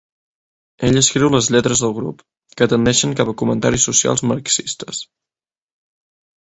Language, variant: Catalan, Septentrional